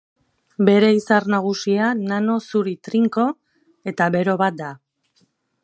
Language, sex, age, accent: Basque, female, 40-49, Erdialdekoa edo Nafarra (Gipuzkoa, Nafarroa)